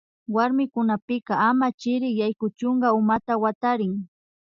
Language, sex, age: Imbabura Highland Quichua, female, 19-29